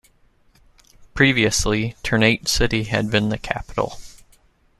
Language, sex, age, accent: English, male, 30-39, United States English